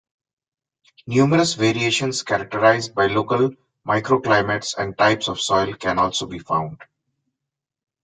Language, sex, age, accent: English, male, 30-39, India and South Asia (India, Pakistan, Sri Lanka)